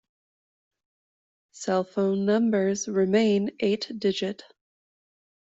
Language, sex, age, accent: English, female, 30-39, Canadian English